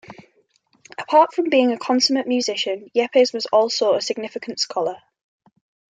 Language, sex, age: English, female, 19-29